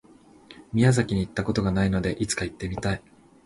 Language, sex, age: Japanese, male, 19-29